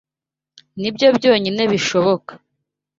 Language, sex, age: Kinyarwanda, female, 19-29